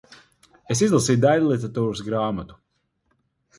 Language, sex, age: Latvian, male, 40-49